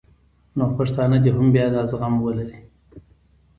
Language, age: Pashto, 40-49